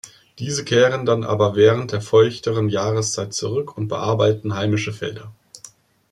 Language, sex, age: German, male, 30-39